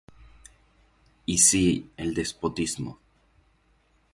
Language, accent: Spanish, América central